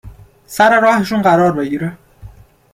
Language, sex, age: Persian, male, under 19